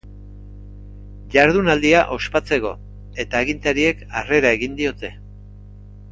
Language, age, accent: Basque, 60-69, Erdialdekoa edo Nafarra (Gipuzkoa, Nafarroa)